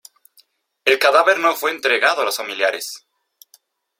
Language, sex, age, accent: Spanish, male, 19-29, México